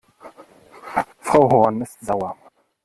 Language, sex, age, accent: German, male, 30-39, Deutschland Deutsch